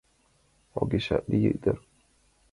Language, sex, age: Mari, male, under 19